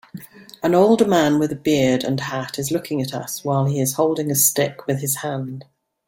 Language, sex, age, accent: English, female, 50-59, England English